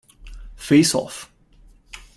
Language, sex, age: Italian, male, 19-29